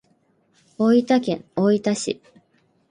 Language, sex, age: Japanese, female, 30-39